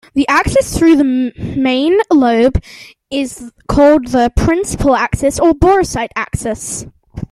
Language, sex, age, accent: English, male, under 19, England English